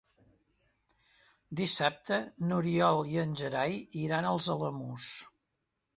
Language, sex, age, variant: Catalan, male, 60-69, Central